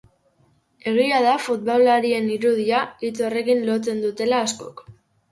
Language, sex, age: Basque, female, under 19